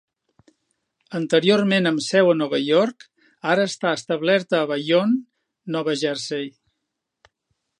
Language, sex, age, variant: Catalan, male, 60-69, Central